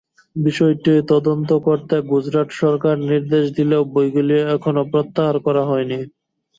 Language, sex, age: Bengali, male, 19-29